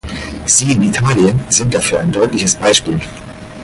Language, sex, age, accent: German, male, 40-49, Deutschland Deutsch